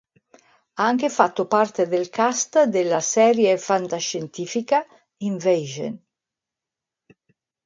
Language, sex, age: Italian, female, 60-69